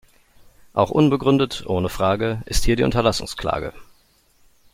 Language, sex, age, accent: German, male, 30-39, Deutschland Deutsch